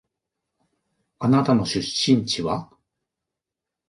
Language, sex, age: Japanese, male, 50-59